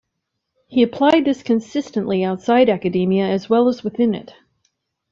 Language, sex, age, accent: English, female, 50-59, United States English